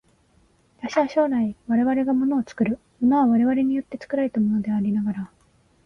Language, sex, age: Japanese, female, 19-29